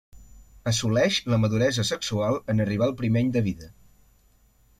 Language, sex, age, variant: Catalan, male, 19-29, Central